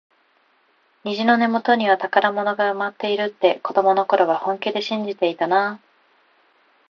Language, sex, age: Japanese, female, 19-29